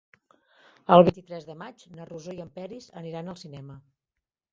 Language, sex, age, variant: Catalan, female, 30-39, Central